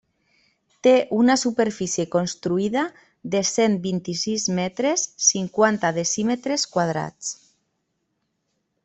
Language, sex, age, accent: Catalan, female, 30-39, valencià